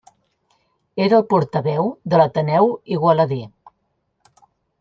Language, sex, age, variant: Catalan, female, 50-59, Central